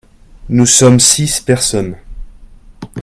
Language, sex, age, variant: French, male, 30-39, Français de métropole